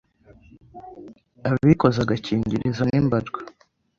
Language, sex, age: Kinyarwanda, male, under 19